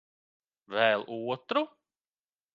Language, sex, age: Latvian, male, 30-39